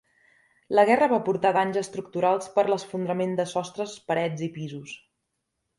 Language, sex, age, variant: Catalan, female, 30-39, Central